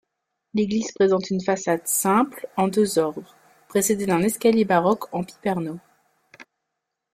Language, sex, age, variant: French, female, 30-39, Français de métropole